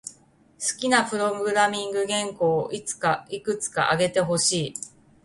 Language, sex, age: Japanese, female, 40-49